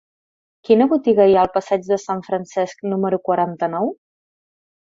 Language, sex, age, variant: Catalan, female, 30-39, Central